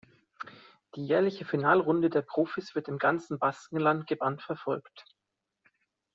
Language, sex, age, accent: German, male, 30-39, Deutschland Deutsch